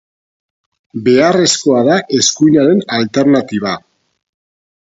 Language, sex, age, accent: Basque, male, 50-59, Mendebalekoa (Araba, Bizkaia, Gipuzkoako mendebaleko herri batzuk)